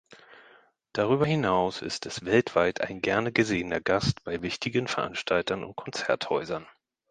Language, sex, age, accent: German, male, 40-49, Deutschland Deutsch; Hochdeutsch